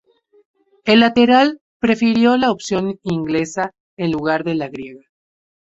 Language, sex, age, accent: Spanish, male, 19-29, México